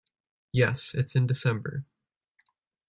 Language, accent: English, United States English